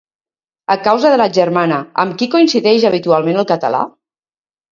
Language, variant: Catalan, Tortosí